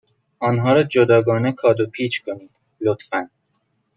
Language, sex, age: Persian, male, 19-29